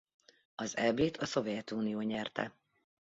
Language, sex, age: Hungarian, female, 40-49